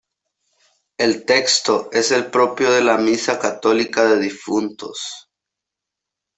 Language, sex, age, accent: Spanish, male, 19-29, América central